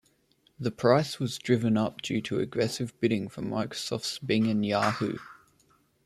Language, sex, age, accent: English, male, 19-29, Australian English